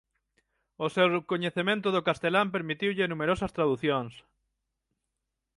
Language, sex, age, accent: Galician, male, 30-39, Atlántico (seseo e gheada); Central (gheada); Normativo (estándar)